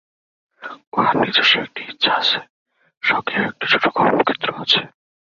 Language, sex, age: Bengali, male, 19-29